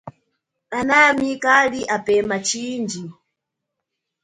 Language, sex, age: Chokwe, female, 30-39